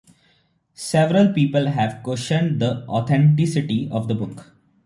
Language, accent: English, India and South Asia (India, Pakistan, Sri Lanka)